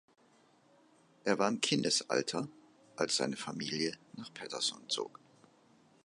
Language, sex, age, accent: German, male, 50-59, Deutschland Deutsch